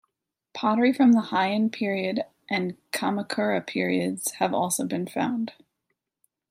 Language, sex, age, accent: English, female, 30-39, United States English